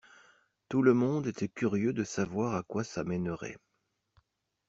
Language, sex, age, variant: French, male, 50-59, Français de métropole